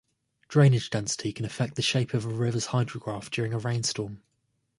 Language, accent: English, England English